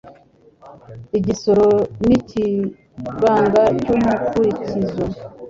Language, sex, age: Kinyarwanda, female, 40-49